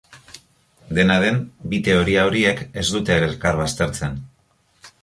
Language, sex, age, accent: Basque, male, 40-49, Mendebalekoa (Araba, Bizkaia, Gipuzkoako mendebaleko herri batzuk)